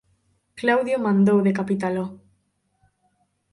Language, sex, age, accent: Galician, female, 19-29, Normativo (estándar)